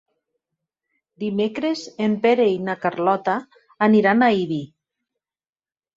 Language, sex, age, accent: Catalan, female, 40-49, Ebrenc